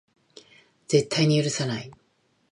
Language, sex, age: Japanese, female, 50-59